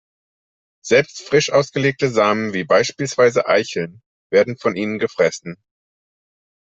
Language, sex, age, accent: German, male, 30-39, Deutschland Deutsch